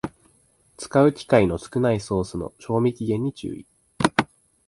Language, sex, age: Japanese, male, 19-29